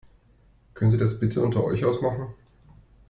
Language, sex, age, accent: German, male, 30-39, Deutschland Deutsch